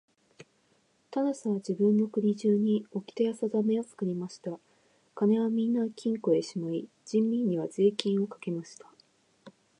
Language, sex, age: Japanese, female, 19-29